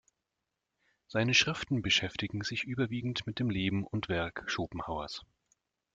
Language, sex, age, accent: German, male, 30-39, Deutschland Deutsch